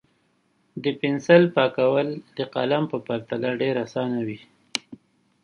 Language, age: Pashto, 30-39